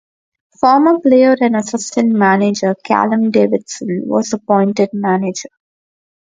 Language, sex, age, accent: English, female, under 19, India and South Asia (India, Pakistan, Sri Lanka)